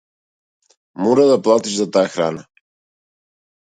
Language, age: Macedonian, 40-49